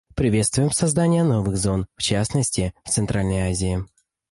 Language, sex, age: Russian, male, 19-29